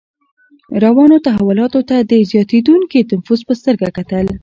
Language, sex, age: Pashto, female, under 19